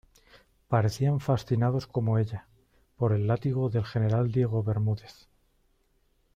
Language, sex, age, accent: Spanish, male, 40-49, España: Norte peninsular (Asturias, Castilla y León, Cantabria, País Vasco, Navarra, Aragón, La Rioja, Guadalajara, Cuenca)